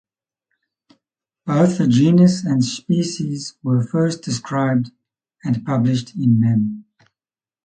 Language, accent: English, Southern African (South Africa, Zimbabwe, Namibia)